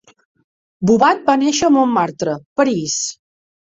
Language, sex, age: Catalan, female, 40-49